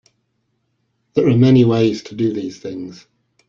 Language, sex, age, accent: English, male, 50-59, England English